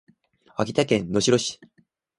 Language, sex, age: Japanese, male, under 19